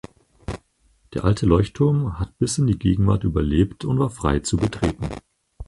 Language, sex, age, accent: German, male, 19-29, Deutschland Deutsch